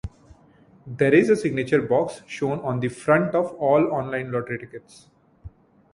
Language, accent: English, India and South Asia (India, Pakistan, Sri Lanka)